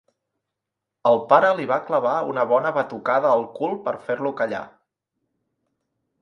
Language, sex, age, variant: Catalan, male, 40-49, Central